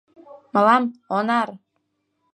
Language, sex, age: Mari, female, 19-29